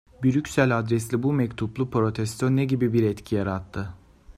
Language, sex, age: Turkish, male, 19-29